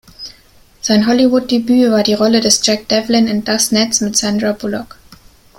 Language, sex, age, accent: German, female, 19-29, Deutschland Deutsch